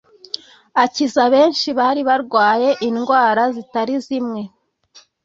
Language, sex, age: Kinyarwanda, female, 19-29